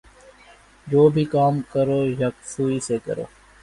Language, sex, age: Urdu, male, 19-29